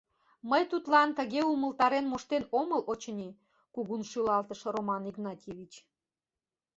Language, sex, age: Mari, female, 40-49